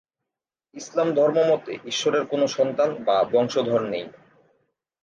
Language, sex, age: Bengali, male, 19-29